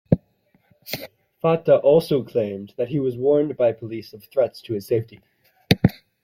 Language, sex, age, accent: English, male, 19-29, United States English